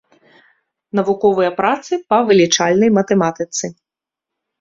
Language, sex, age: Belarusian, female, 30-39